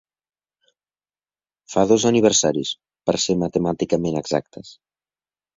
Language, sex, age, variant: Catalan, male, under 19, Central